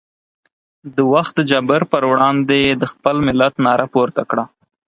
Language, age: Pashto, 19-29